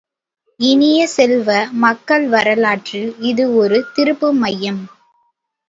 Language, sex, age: Tamil, female, under 19